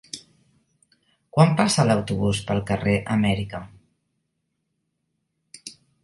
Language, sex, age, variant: Catalan, female, 40-49, Central